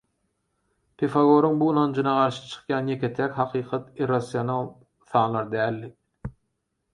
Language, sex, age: Turkmen, male, 30-39